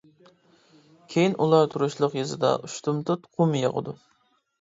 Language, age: Uyghur, 19-29